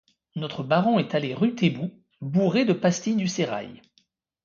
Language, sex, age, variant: French, male, 40-49, Français de métropole